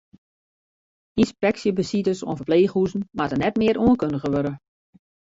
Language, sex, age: Western Frisian, female, 50-59